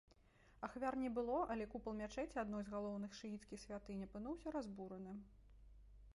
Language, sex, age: Belarusian, female, 30-39